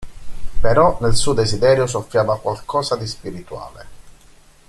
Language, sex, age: Italian, male, 50-59